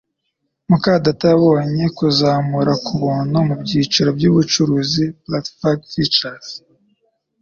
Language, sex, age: Kinyarwanda, male, under 19